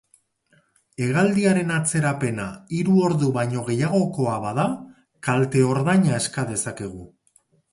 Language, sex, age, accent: Basque, male, 40-49, Erdialdekoa edo Nafarra (Gipuzkoa, Nafarroa)